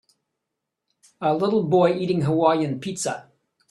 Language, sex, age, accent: English, male, 60-69, Canadian English